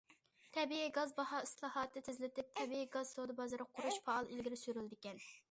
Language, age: Uyghur, 19-29